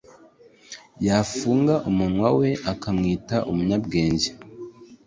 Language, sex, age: Kinyarwanda, male, 19-29